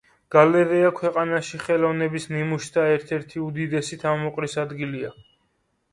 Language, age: Georgian, 19-29